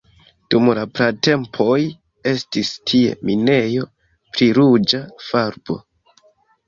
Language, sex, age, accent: Esperanto, male, 19-29, Internacia